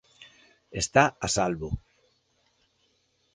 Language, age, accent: Galician, 40-49, Normativo (estándar)